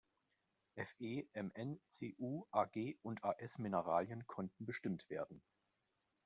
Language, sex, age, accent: German, male, 40-49, Deutschland Deutsch